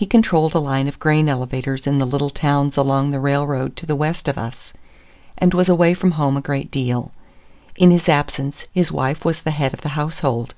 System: none